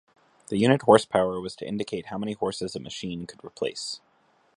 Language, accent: English, United States English